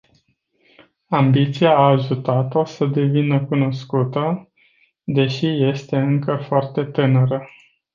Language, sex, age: Romanian, male, 40-49